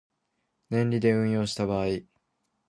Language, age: Japanese, under 19